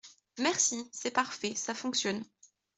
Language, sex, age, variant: French, female, 19-29, Français de métropole